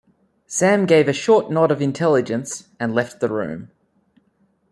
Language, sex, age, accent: English, male, 30-39, Australian English